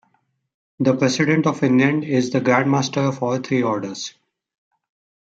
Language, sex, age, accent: English, male, 40-49, India and South Asia (India, Pakistan, Sri Lanka)